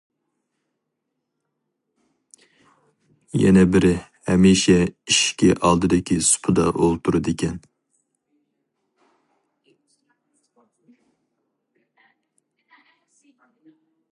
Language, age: Uyghur, 19-29